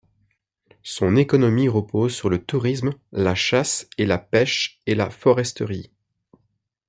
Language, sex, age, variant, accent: French, male, 19-29, Français d'Europe, Français de Belgique